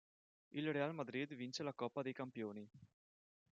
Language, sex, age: Italian, male, 30-39